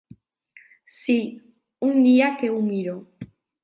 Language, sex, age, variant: Catalan, female, 19-29, Nord-Occidental